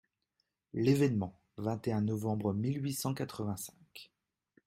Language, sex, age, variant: French, male, 30-39, Français de métropole